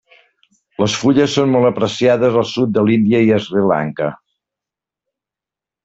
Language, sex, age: Catalan, male, 50-59